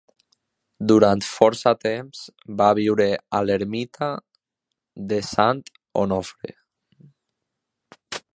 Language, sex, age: Catalan, male, under 19